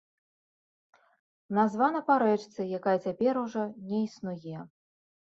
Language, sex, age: Belarusian, female, 30-39